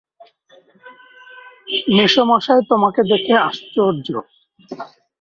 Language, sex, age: Bengali, male, 30-39